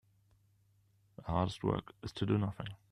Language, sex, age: English, male, 19-29